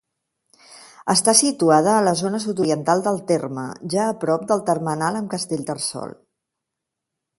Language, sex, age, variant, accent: Catalan, female, 60-69, Central, balear; central